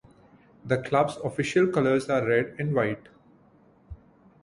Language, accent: English, India and South Asia (India, Pakistan, Sri Lanka)